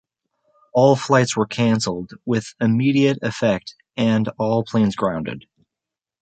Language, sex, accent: English, male, United States English